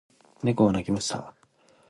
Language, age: Japanese, 19-29